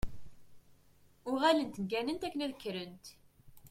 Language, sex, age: Kabyle, female, 19-29